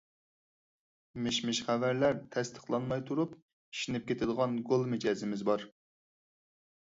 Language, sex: Uyghur, male